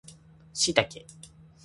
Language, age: Japanese, 19-29